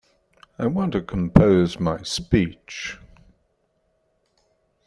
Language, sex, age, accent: English, male, 60-69, Australian English